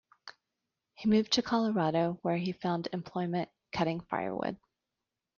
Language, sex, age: English, female, 40-49